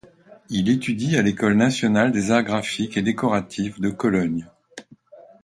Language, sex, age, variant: French, male, 60-69, Français de métropole